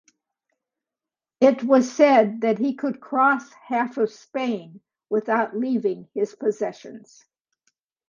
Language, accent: English, United States English